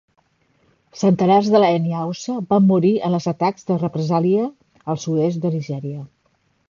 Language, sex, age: Catalan, female, 50-59